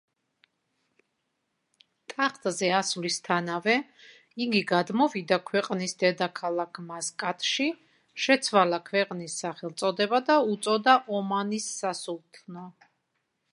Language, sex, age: Georgian, female, 50-59